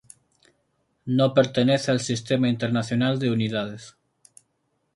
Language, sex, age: Spanish, male, 30-39